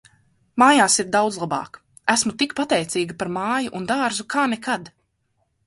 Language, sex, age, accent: Latvian, female, 19-29, Riga